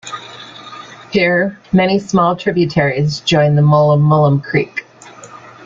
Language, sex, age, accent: English, female, 50-59, United States English